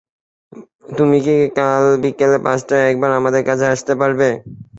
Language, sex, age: Bengali, male, 19-29